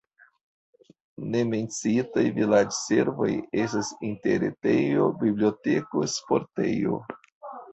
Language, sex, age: Esperanto, male, 50-59